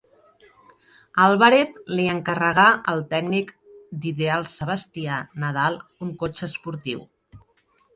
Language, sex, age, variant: Catalan, female, 40-49, Central